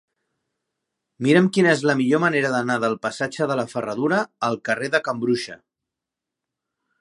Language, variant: Catalan, Central